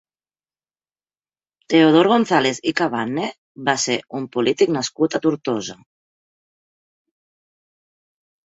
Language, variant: Catalan, Central